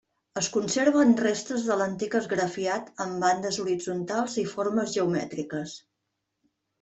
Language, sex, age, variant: Catalan, female, 40-49, Central